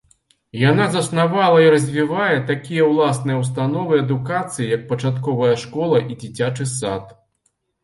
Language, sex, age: Belarusian, male, 40-49